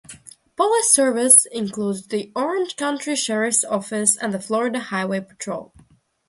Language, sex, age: English, female, under 19